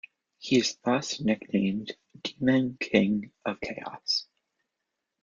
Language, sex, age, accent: English, male, 19-29, United States English